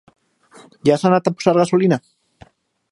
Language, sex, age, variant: Catalan, male, 40-49, Valencià meridional